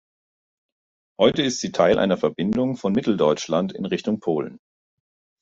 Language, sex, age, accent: German, male, 40-49, Deutschland Deutsch